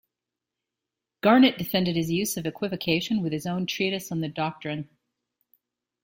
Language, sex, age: English, female, 50-59